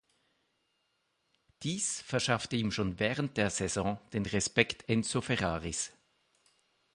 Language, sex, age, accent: German, male, 50-59, Schweizerdeutsch